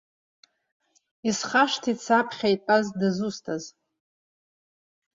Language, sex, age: Abkhazian, female, 40-49